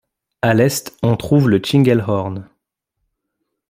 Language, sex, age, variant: French, male, 19-29, Français de métropole